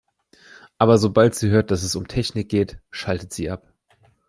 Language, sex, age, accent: German, male, 19-29, Deutschland Deutsch